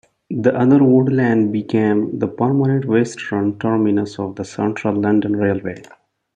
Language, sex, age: English, male, 19-29